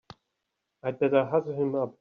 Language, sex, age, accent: English, male, 30-39, United States English